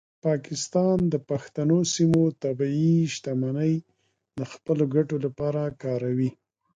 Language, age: Pashto, 40-49